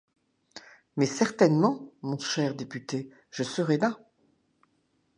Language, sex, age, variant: French, female, 60-69, Français de métropole